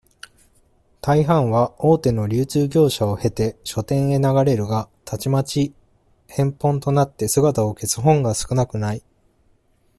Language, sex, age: Japanese, male, 19-29